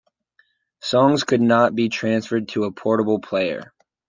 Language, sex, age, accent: English, male, 19-29, United States English